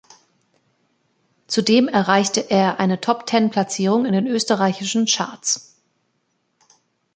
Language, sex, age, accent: German, female, 19-29, Deutschland Deutsch